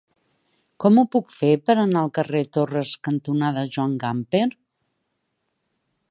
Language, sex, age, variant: Catalan, female, 60-69, Central